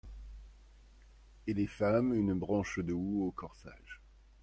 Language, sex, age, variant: French, male, 50-59, Français de métropole